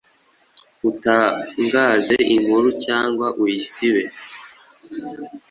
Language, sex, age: Kinyarwanda, male, 19-29